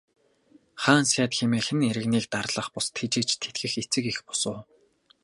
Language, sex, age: Mongolian, male, 19-29